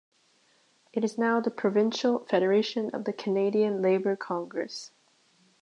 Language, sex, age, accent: English, female, under 19, United States English